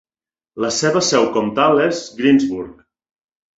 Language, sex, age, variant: Catalan, male, 40-49, Nord-Occidental